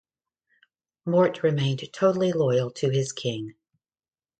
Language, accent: English, United States English